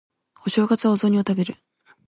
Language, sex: Japanese, female